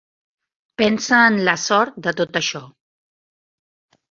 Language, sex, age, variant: Catalan, female, 50-59, Central